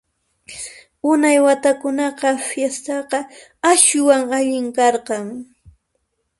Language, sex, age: Puno Quechua, female, 19-29